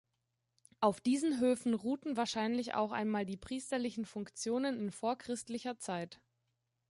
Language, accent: German, Deutschland Deutsch